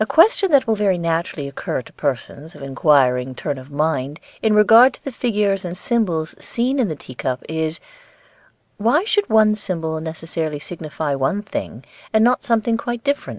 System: none